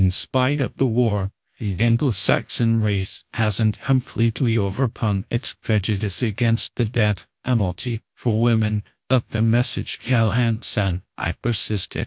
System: TTS, GlowTTS